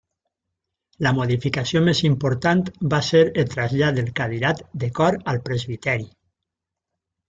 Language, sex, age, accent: Catalan, male, 60-69, valencià